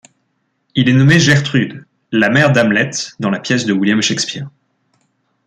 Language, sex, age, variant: French, male, 19-29, Français de métropole